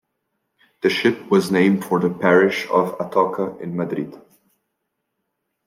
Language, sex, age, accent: English, male, 19-29, United States English